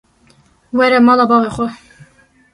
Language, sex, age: Kurdish, female, 19-29